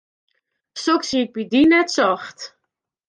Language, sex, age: Western Frisian, female, 19-29